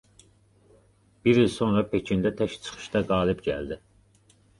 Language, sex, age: Azerbaijani, male, 30-39